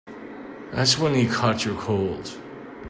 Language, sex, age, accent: English, male, 40-49, United States English